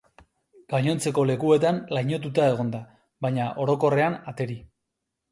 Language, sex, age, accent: Basque, male, 30-39, Mendebalekoa (Araba, Bizkaia, Gipuzkoako mendebaleko herri batzuk)